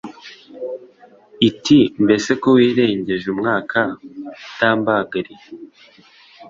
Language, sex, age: Kinyarwanda, male, 19-29